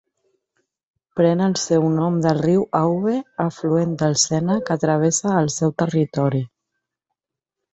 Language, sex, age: Catalan, female, 40-49